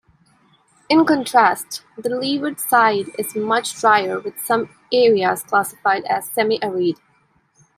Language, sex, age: English, female, 19-29